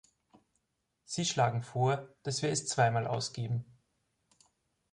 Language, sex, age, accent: German, male, 19-29, Österreichisches Deutsch